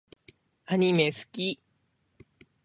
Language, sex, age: Japanese, male, 19-29